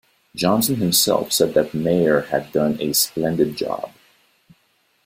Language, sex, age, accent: English, male, 40-49, Canadian English